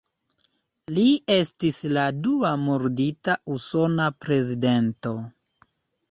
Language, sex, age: Esperanto, male, 40-49